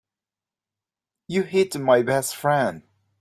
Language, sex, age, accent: English, male, 30-39, Irish English